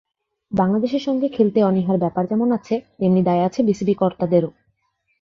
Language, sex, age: Bengali, female, 19-29